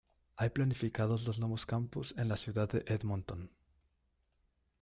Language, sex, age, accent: Spanish, male, 19-29, México